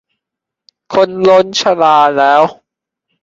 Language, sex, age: Thai, male, 19-29